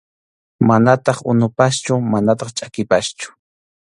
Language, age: Arequipa-La Unión Quechua, 30-39